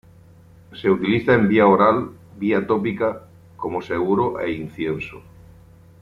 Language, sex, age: Spanish, male, 50-59